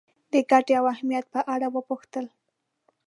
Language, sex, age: Pashto, female, 19-29